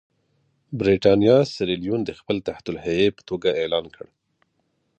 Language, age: Pashto, 30-39